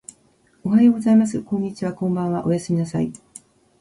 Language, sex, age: Japanese, female, 60-69